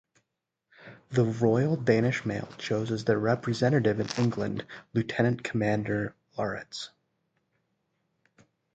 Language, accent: English, United States English